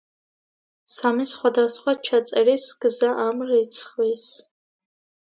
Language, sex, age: Georgian, female, under 19